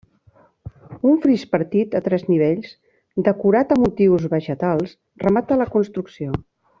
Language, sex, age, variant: Catalan, female, 50-59, Central